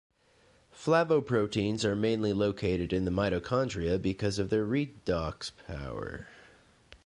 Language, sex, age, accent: English, male, 30-39, United States English